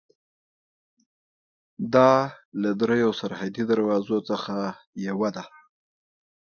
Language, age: Pashto, 30-39